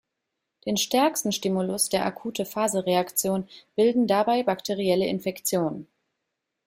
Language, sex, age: German, female, 30-39